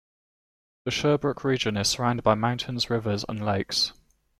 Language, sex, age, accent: English, male, 19-29, England English